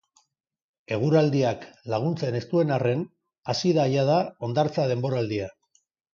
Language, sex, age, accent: Basque, male, 50-59, Mendebalekoa (Araba, Bizkaia, Gipuzkoako mendebaleko herri batzuk)